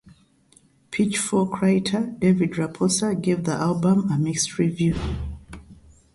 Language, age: English, 40-49